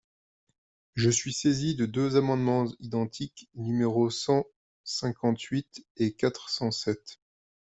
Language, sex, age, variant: French, male, 30-39, Français de métropole